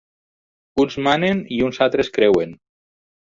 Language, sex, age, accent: Catalan, male, 40-49, valencià